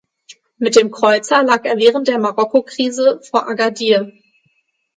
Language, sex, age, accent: German, female, 19-29, Deutschland Deutsch; Hochdeutsch